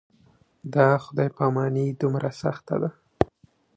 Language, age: Pashto, 19-29